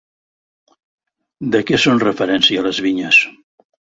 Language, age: Catalan, 70-79